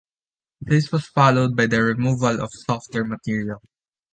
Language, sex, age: English, male, 19-29